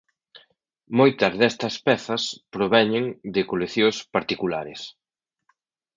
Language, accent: Galician, Central (sen gheada)